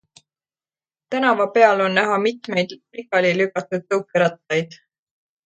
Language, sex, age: Estonian, female, 19-29